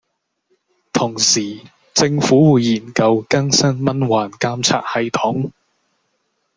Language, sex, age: Cantonese, male, under 19